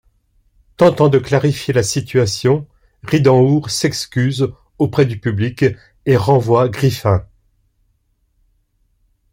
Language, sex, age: French, male, 60-69